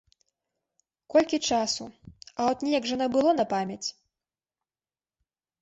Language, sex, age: Belarusian, female, 19-29